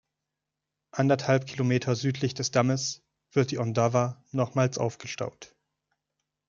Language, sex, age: German, male, 30-39